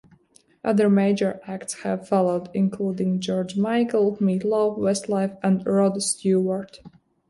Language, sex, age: English, female, 19-29